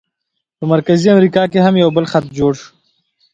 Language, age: Pashto, 19-29